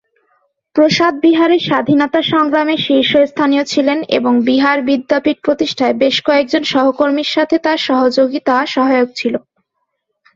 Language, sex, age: Bengali, female, 19-29